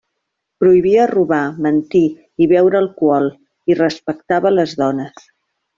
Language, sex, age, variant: Catalan, female, 50-59, Central